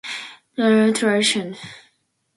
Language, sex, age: English, female, 19-29